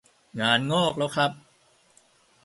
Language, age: Thai, under 19